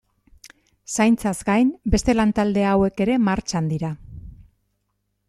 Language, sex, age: Basque, female, 50-59